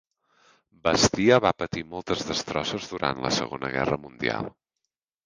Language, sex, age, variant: Catalan, male, 30-39, Central